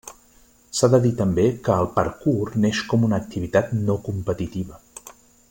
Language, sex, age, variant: Catalan, male, 50-59, Central